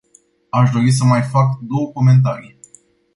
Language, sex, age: Romanian, male, 19-29